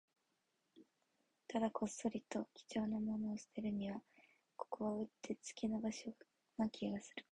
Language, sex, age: Japanese, female, 19-29